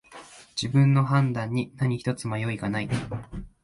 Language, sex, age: Japanese, male, 19-29